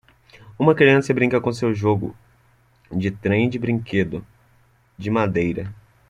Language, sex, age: Portuguese, male, 30-39